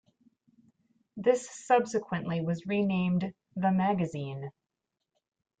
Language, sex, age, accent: English, female, 30-39, United States English